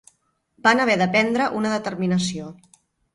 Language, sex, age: Catalan, female, 40-49